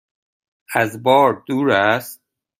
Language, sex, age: Persian, male, 30-39